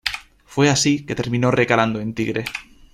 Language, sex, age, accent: Spanish, male, under 19, España: Norte peninsular (Asturias, Castilla y León, Cantabria, País Vasco, Navarra, Aragón, La Rioja, Guadalajara, Cuenca)